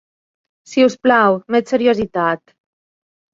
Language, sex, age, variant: Catalan, female, 50-59, Balear